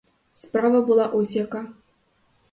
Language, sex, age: Ukrainian, female, 19-29